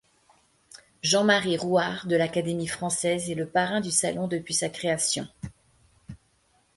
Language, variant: French, Français de métropole